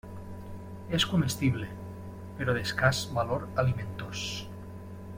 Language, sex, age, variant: Catalan, male, 40-49, Septentrional